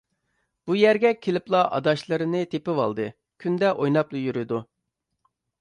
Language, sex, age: Uyghur, male, 30-39